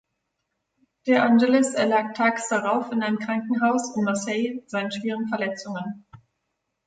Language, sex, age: German, female, 19-29